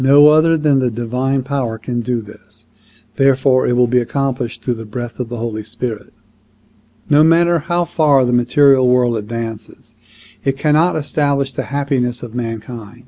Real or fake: real